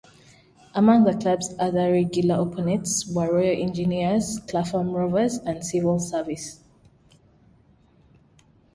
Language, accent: English, Southern African (South Africa, Zimbabwe, Namibia)